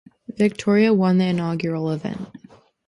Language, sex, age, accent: English, female, under 19, United States English